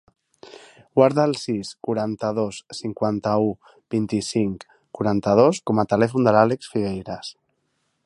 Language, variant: Catalan, Central